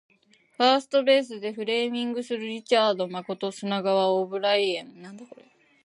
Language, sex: Japanese, female